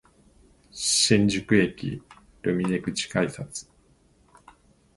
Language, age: Japanese, 40-49